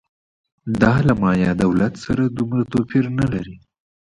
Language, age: Pashto, 19-29